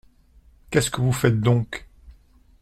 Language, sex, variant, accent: French, male, Français d'Europe, Français de Suisse